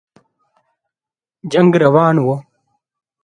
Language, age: Pashto, 19-29